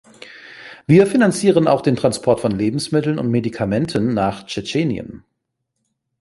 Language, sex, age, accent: German, male, 40-49, Deutschland Deutsch